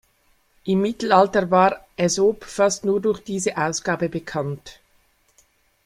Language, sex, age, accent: German, female, 50-59, Schweizerdeutsch